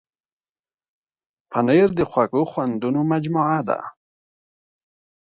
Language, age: Pashto, 30-39